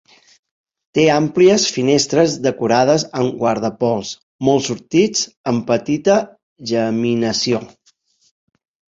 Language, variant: Catalan, Central